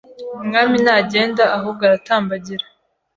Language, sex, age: Kinyarwanda, female, 19-29